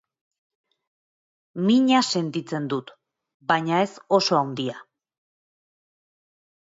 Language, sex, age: Basque, female, 30-39